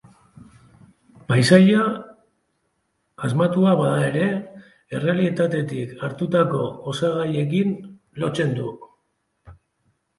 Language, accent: Basque, Mendebalekoa (Araba, Bizkaia, Gipuzkoako mendebaleko herri batzuk)